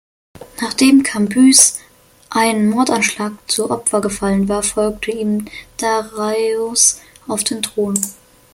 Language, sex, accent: German, male, Deutschland Deutsch